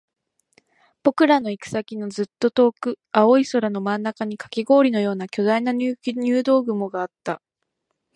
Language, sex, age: Japanese, female, 19-29